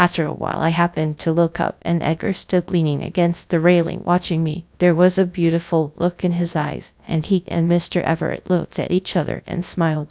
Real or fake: fake